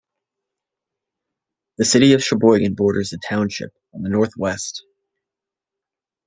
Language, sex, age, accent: English, male, 19-29, United States English